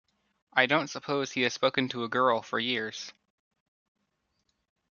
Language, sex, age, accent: English, male, under 19, United States English